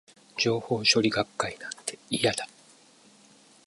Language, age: Japanese, 50-59